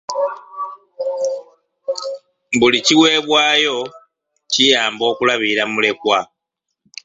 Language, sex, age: Ganda, male, 19-29